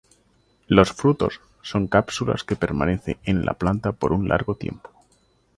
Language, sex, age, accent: Spanish, male, 19-29, España: Sur peninsular (Andalucia, Extremadura, Murcia)